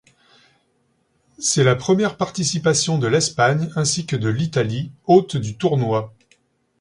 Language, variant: French, Français de métropole